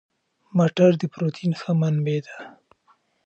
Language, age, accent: Pashto, 19-29, پکتیا ولایت، احمدزی